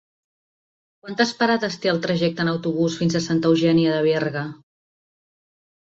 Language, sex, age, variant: Catalan, female, 50-59, Central